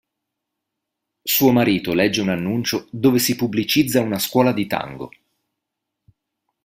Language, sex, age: Italian, male, 30-39